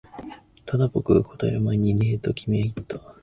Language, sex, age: Japanese, male, 19-29